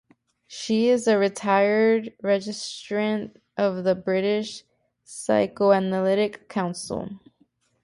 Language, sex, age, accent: English, female, 19-29, United States English